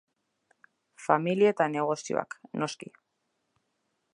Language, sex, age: Basque, female, 30-39